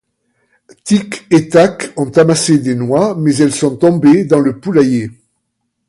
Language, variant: French, Français de métropole